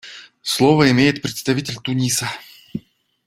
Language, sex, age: Russian, male, 19-29